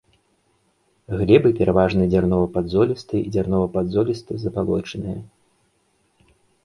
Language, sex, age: Belarusian, male, 30-39